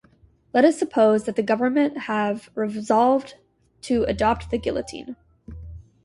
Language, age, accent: English, 19-29, United States English